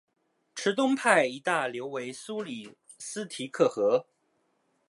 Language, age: Chinese, 19-29